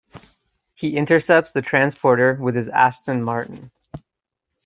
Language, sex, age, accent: English, male, 30-39, United States English